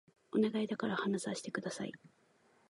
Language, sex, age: Japanese, female, 19-29